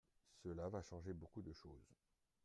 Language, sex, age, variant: French, male, 40-49, Français de métropole